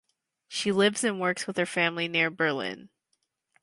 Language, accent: English, Canadian English